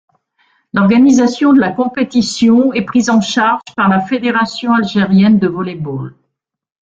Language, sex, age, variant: French, female, 60-69, Français de métropole